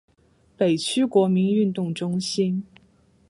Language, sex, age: Chinese, female, 19-29